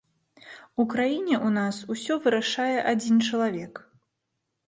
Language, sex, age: Belarusian, female, 30-39